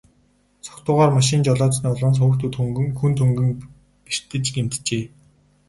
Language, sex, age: Mongolian, male, 19-29